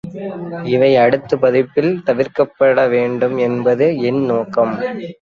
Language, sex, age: Tamil, male, 19-29